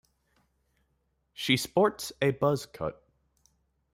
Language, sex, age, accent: English, male, 19-29, United States English